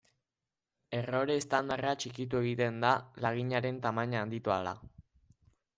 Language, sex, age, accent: Basque, male, under 19, Erdialdekoa edo Nafarra (Gipuzkoa, Nafarroa)